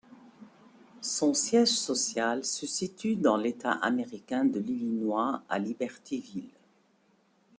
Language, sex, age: French, female, 50-59